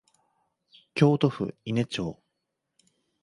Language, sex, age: Japanese, male, 30-39